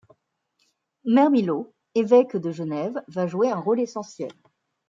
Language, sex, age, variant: French, female, 40-49, Français de métropole